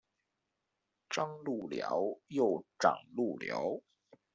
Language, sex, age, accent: Chinese, male, 19-29, 出生地：北京市